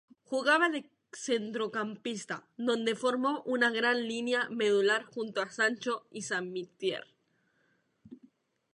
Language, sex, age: Spanish, female, 19-29